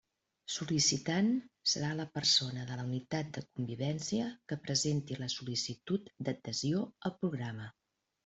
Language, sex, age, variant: Catalan, female, 50-59, Central